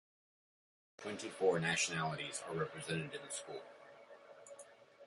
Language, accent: English, United States English